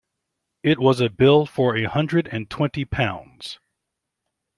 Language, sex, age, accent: English, male, 50-59, United States English